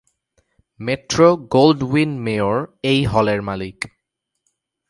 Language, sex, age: Bengali, male, 19-29